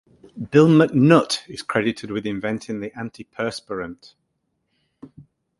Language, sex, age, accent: English, male, 60-69, England English